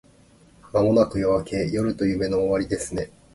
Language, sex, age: Japanese, male, 30-39